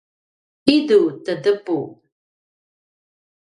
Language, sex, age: Paiwan, female, 50-59